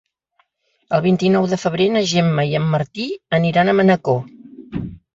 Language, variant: Catalan, Central